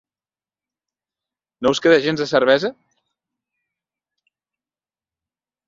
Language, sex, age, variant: Catalan, male, 30-39, Central